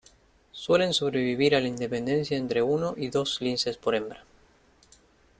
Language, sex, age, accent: Spanish, male, 19-29, Rioplatense: Argentina, Uruguay, este de Bolivia, Paraguay